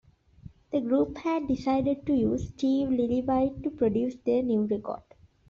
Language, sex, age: English, female, 19-29